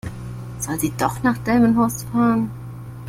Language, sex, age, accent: German, female, 19-29, Deutschland Deutsch